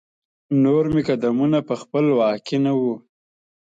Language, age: Pashto, 19-29